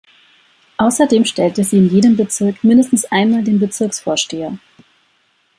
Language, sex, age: German, female, 30-39